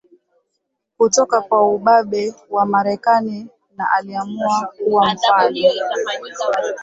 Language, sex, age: Swahili, female, 19-29